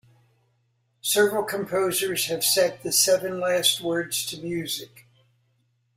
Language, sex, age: English, male, 80-89